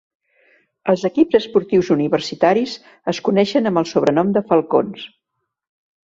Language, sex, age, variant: Catalan, female, 70-79, Central